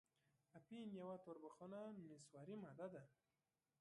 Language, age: Pashto, 19-29